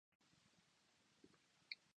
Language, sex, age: Japanese, male, 30-39